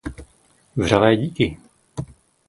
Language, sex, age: Czech, male, 50-59